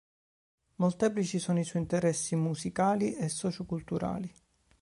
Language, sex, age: Italian, male, 30-39